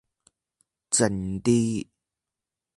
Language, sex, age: Cantonese, male, under 19